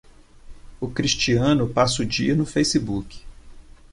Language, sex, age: Portuguese, male, 50-59